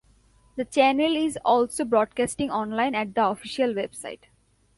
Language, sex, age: English, female, 19-29